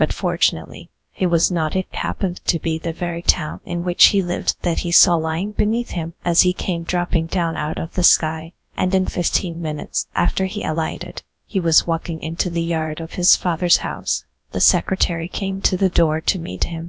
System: TTS, GradTTS